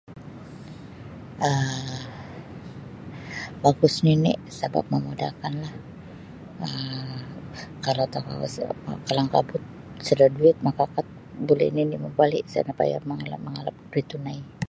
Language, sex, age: Sabah Bisaya, female, 50-59